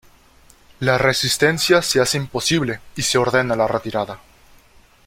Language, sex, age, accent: Spanish, male, 19-29, México